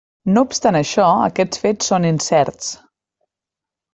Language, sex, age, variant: Catalan, female, 19-29, Central